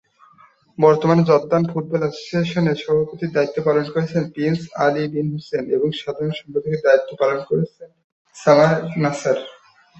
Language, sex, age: Bengali, male, 19-29